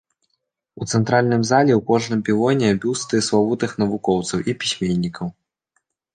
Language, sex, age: Belarusian, male, 19-29